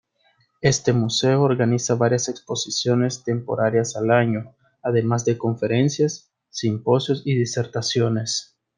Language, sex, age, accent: Spanish, male, 19-29, América central